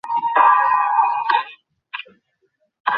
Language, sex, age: Bengali, male, 40-49